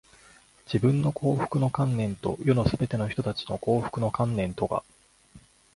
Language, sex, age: Japanese, male, 30-39